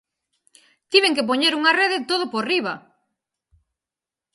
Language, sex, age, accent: Galician, female, 30-39, Central (gheada)